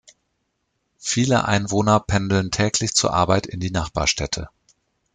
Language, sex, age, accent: German, male, 40-49, Deutschland Deutsch